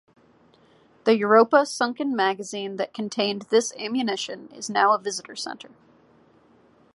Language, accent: English, United States English